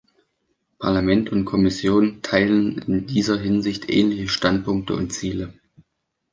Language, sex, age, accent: German, male, under 19, Deutschland Deutsch